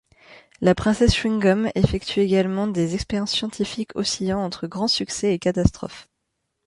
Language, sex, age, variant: French, female, 19-29, Français de métropole